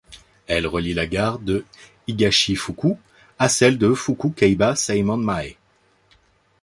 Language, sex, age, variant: French, male, 19-29, Français de métropole